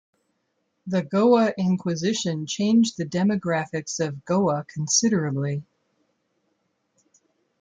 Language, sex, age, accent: English, female, 50-59, United States English